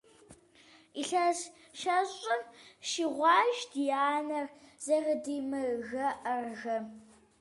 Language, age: Kabardian, under 19